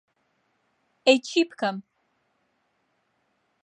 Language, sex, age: Central Kurdish, female, 30-39